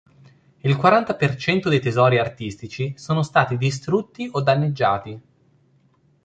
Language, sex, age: Italian, male, 30-39